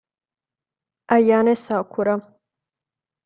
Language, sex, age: Italian, female, 19-29